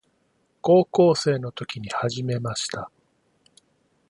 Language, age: Japanese, 50-59